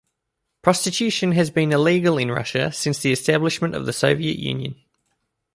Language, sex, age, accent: English, male, 19-29, Australian English